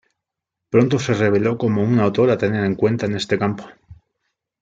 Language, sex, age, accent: Spanish, male, 30-39, España: Sur peninsular (Andalucia, Extremadura, Murcia)